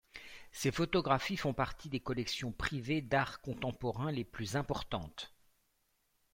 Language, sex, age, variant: French, male, 50-59, Français de métropole